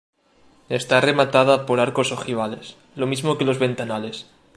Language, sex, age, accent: Spanish, male, 19-29, España: Norte peninsular (Asturias, Castilla y León, Cantabria, País Vasco, Navarra, Aragón, La Rioja, Guadalajara, Cuenca)